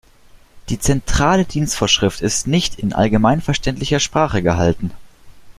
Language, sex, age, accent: German, male, under 19, Deutschland Deutsch